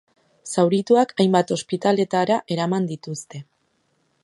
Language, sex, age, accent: Basque, female, 19-29, Erdialdekoa edo Nafarra (Gipuzkoa, Nafarroa)